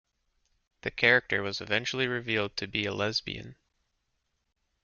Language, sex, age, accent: English, male, 40-49, United States English